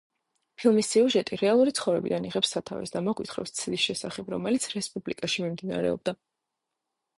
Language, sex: Georgian, female